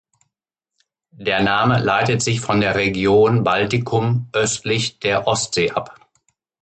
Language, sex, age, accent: German, male, 50-59, Deutschland Deutsch